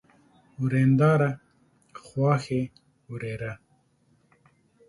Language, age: Pashto, 40-49